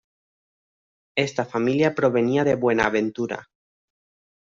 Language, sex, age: Spanish, male, 19-29